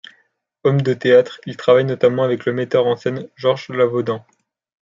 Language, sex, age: French, male, 19-29